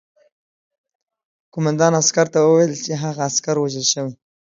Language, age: Pashto, 19-29